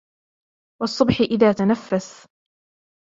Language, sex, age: Arabic, female, 19-29